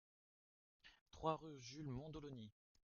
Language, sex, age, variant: French, male, 19-29, Français de métropole